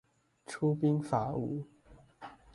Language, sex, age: Chinese, male, 19-29